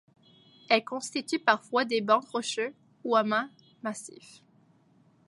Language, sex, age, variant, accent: French, female, 19-29, Français d'Amérique du Nord, Français du Canada